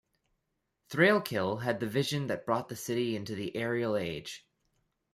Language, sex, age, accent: English, male, 19-29, Canadian English